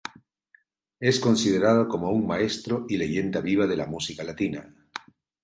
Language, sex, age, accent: Spanish, male, 50-59, Caribe: Cuba, Venezuela, Puerto Rico, República Dominicana, Panamá, Colombia caribeña, México caribeño, Costa del golfo de México